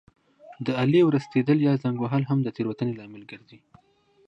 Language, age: Pashto, 19-29